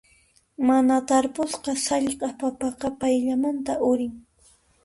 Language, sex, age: Puno Quechua, female, 19-29